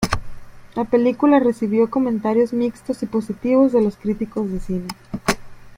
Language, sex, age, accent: Spanish, female, 19-29, México